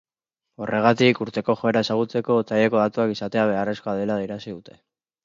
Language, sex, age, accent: Basque, male, under 19, Mendebalekoa (Araba, Bizkaia, Gipuzkoako mendebaleko herri batzuk)